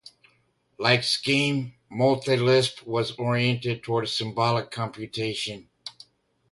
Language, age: English, 60-69